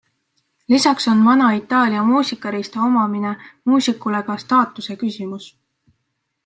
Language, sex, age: Estonian, female, 19-29